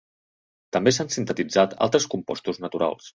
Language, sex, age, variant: Catalan, male, 30-39, Central